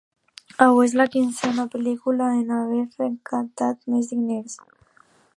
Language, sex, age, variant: Catalan, female, under 19, Alacantí